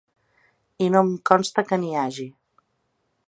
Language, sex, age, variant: Catalan, female, 40-49, Central